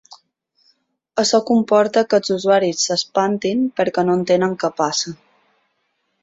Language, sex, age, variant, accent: Catalan, female, 19-29, Balear, menorquí